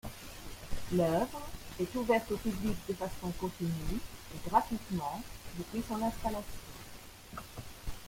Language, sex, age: French, female, 60-69